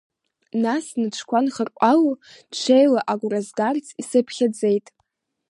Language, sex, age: Abkhazian, female, under 19